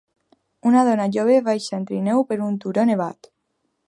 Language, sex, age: Catalan, female, under 19